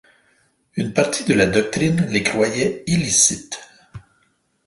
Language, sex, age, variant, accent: French, male, 50-59, Français d'Amérique du Nord, Français du Canada